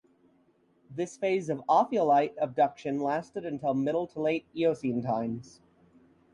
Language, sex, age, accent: English, male, 19-29, United States English